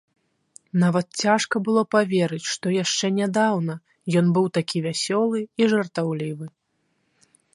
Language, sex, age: Belarusian, female, 19-29